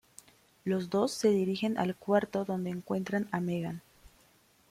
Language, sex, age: Spanish, female, 19-29